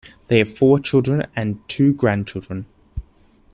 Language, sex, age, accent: English, male, 19-29, Australian English